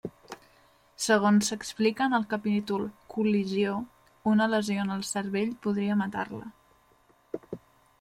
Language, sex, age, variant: Catalan, female, 19-29, Central